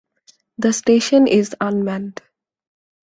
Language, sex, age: English, female, 19-29